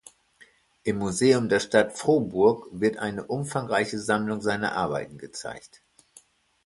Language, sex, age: German, male, 40-49